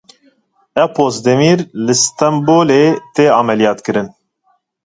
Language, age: Kurdish, 30-39